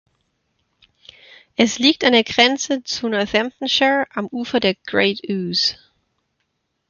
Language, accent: German, Deutschland Deutsch